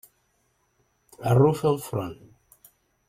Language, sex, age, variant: Catalan, male, 19-29, Nord-Occidental